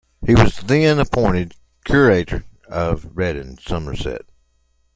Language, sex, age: English, male, 40-49